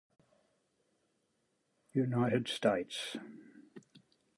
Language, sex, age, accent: English, male, 70-79, Australian English